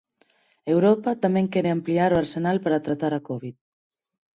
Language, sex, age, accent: Galician, female, 19-29, Normativo (estándar)